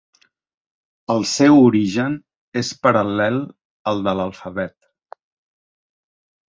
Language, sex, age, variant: Catalan, male, 50-59, Central